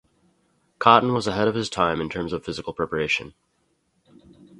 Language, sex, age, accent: English, male, 30-39, United States English